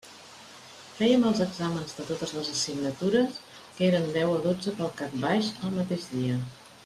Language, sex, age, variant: Catalan, female, 50-59, Central